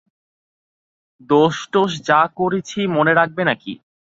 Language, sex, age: Bengali, male, 19-29